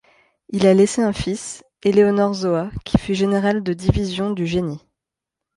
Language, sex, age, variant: French, female, 30-39, Français de métropole